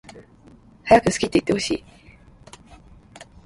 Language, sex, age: Japanese, female, under 19